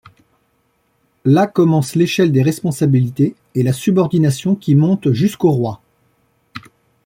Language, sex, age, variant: French, male, 40-49, Français de métropole